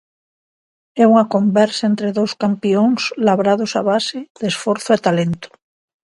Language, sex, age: Galician, female, 50-59